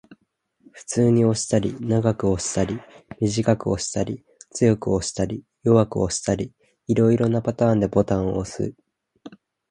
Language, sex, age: Japanese, male, 19-29